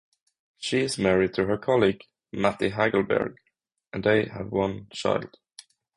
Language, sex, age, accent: English, male, 19-29, United States English; England English